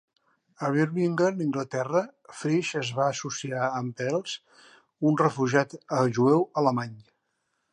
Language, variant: Catalan, Central